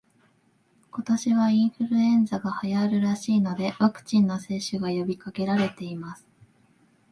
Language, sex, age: Japanese, female, 19-29